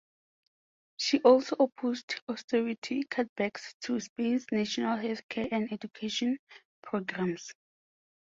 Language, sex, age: English, female, 19-29